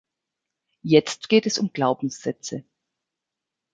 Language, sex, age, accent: German, female, 50-59, Deutschland Deutsch